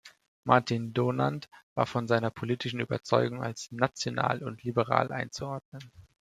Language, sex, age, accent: German, male, 19-29, Deutschland Deutsch